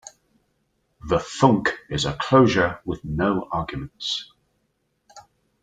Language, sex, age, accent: English, male, 40-49, England English